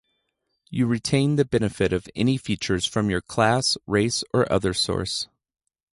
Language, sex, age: English, male, 30-39